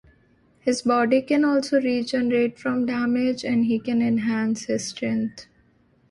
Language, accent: English, India and South Asia (India, Pakistan, Sri Lanka)